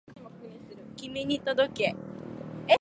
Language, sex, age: Japanese, female, 19-29